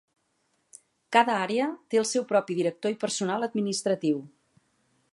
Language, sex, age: Catalan, female, 40-49